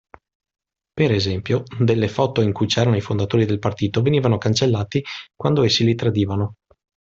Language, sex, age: Italian, male, 30-39